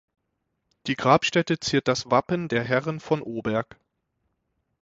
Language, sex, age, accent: German, male, 30-39, Deutschland Deutsch